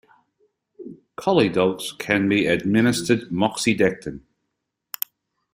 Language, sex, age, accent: English, male, 40-49, Australian English